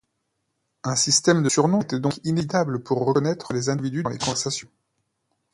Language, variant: French, Français de métropole